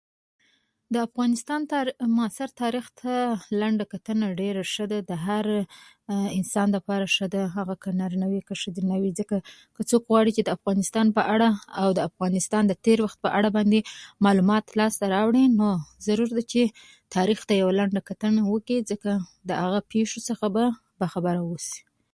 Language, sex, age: Pashto, female, 19-29